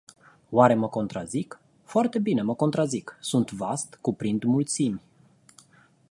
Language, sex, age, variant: Romanian, male, 40-49, Romanian-Romania